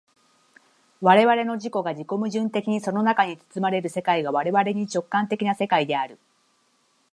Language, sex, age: Japanese, female, 30-39